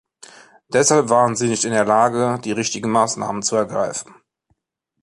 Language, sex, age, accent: German, male, 30-39, Deutschland Deutsch